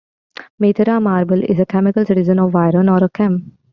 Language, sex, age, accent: English, female, 19-29, United States English